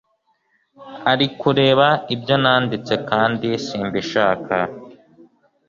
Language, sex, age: Kinyarwanda, male, 19-29